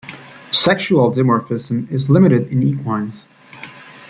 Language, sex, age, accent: English, male, 19-29, United States English